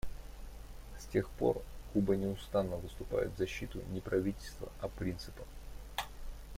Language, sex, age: Russian, male, 30-39